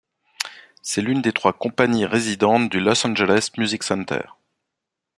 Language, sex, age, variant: French, male, 40-49, Français de métropole